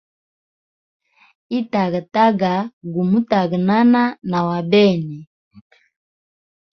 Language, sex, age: Hemba, female, 30-39